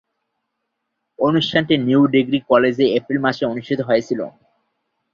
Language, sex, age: Bengali, male, 19-29